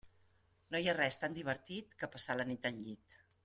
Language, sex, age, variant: Catalan, female, 50-59, Central